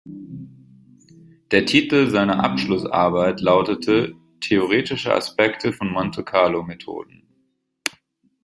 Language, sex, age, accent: German, male, 19-29, Deutschland Deutsch